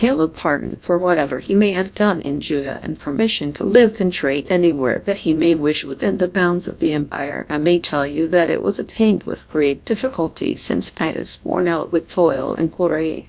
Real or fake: fake